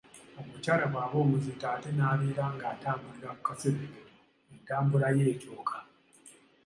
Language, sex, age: Ganda, male, 19-29